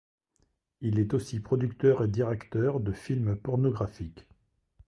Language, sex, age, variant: French, male, 50-59, Français de métropole